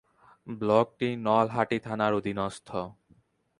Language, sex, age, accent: Bengali, male, 19-29, fluent